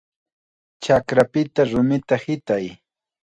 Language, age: Chiquián Ancash Quechua, 19-29